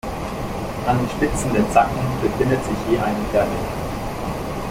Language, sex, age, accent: German, male, 19-29, Deutschland Deutsch